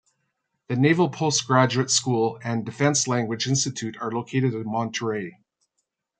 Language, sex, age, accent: English, male, 60-69, Canadian English